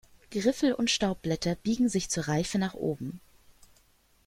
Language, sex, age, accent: German, female, 30-39, Deutschland Deutsch